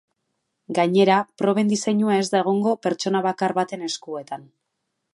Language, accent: Basque, Mendebalekoa (Araba, Bizkaia, Gipuzkoako mendebaleko herri batzuk)